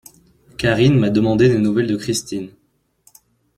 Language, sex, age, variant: French, male, under 19, Français de métropole